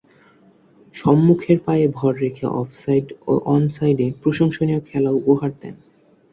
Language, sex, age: Bengali, male, under 19